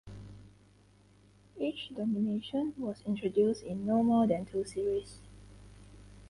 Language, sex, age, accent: English, female, under 19, Malaysian English